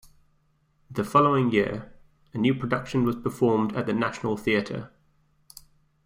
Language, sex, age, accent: English, male, 19-29, England English